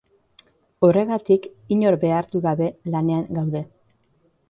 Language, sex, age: Basque, female, 30-39